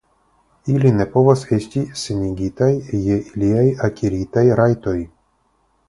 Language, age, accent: Esperanto, 30-39, Internacia